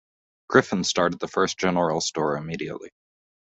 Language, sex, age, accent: English, male, 19-29, United States English